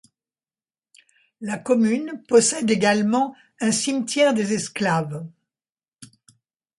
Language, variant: French, Français de métropole